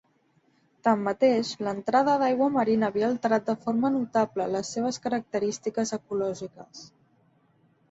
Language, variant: Catalan, Septentrional